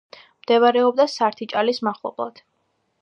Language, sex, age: Georgian, female, under 19